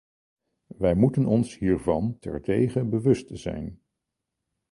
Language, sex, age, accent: Dutch, male, 60-69, Nederlands Nederlands